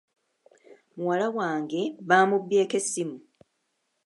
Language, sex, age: Ganda, female, 30-39